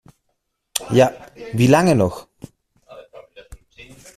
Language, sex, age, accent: German, male, 30-39, Österreichisches Deutsch